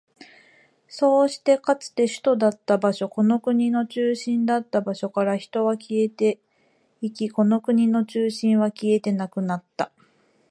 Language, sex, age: Japanese, female, 30-39